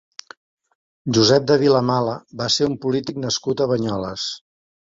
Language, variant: Catalan, Central